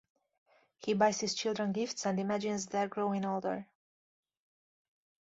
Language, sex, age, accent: English, female, 19-29, United States English